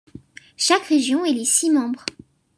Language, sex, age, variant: French, female, under 19, Français de métropole